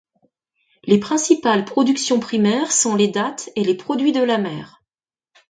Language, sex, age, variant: French, female, 50-59, Français de métropole